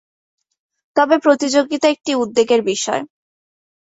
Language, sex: Bengali, female